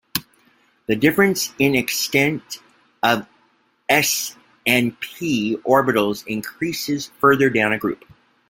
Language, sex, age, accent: English, male, 50-59, United States English